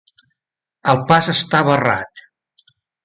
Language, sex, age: Catalan, male, 60-69